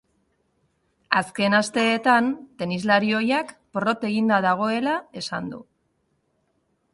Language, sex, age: Basque, female, 30-39